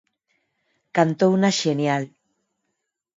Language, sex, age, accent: Galician, female, 40-49, Neofalante